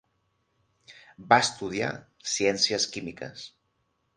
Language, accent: Catalan, central; septentrional